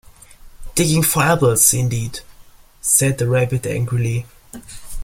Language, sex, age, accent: English, male, under 19, United States English